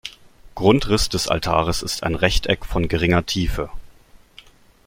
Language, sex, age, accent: German, male, 19-29, Deutschland Deutsch